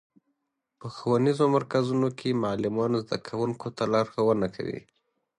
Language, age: Pashto, 19-29